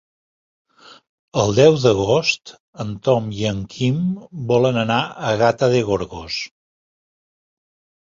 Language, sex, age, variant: Catalan, male, 60-69, Septentrional